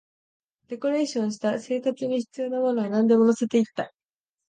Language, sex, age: Japanese, female, 19-29